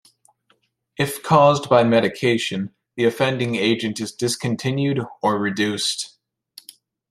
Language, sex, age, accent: English, male, 19-29, United States English